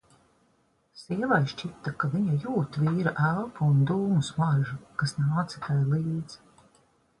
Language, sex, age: Latvian, female, 40-49